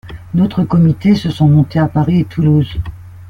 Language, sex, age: French, female, 60-69